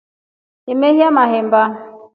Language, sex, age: Rombo, female, 40-49